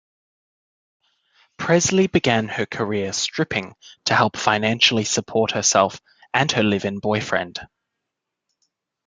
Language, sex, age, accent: English, male, 19-29, Australian English